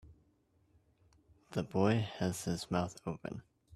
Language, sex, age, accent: English, male, 19-29, United States English